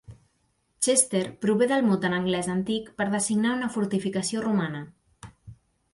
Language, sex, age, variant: Catalan, female, 19-29, Central